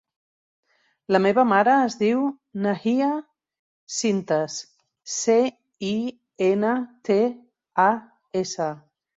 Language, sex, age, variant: Catalan, female, 50-59, Central